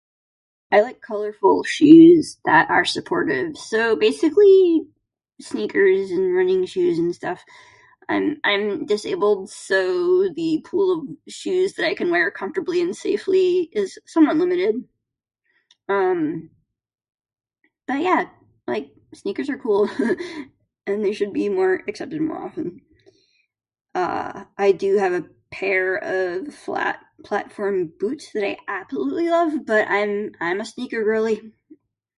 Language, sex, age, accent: English, female, 30-39, United States English